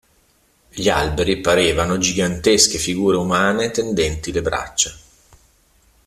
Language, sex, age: Italian, male, 50-59